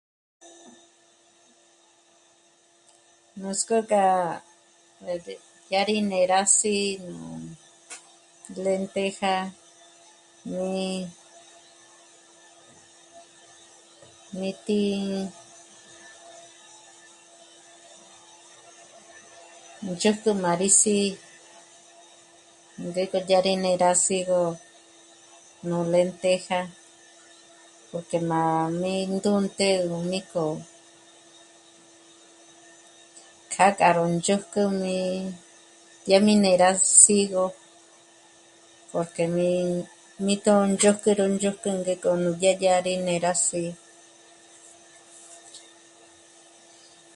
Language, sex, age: Michoacán Mazahua, female, 60-69